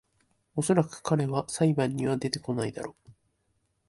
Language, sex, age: Japanese, male, under 19